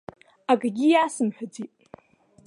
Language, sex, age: Abkhazian, female, under 19